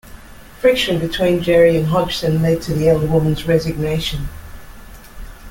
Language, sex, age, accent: English, female, 50-59, Australian English